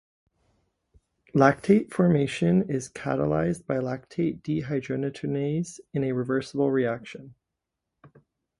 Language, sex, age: English, male, 19-29